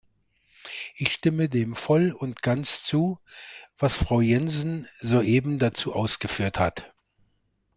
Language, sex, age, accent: German, male, 60-69, Deutschland Deutsch